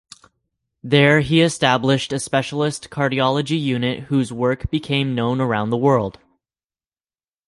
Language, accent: English, Canadian English